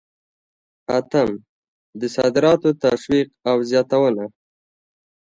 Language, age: Pashto, 30-39